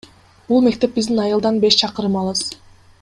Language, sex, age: Kyrgyz, female, 19-29